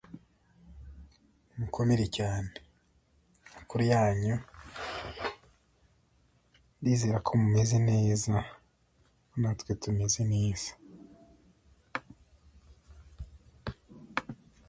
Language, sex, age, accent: English, male, 19-29, England English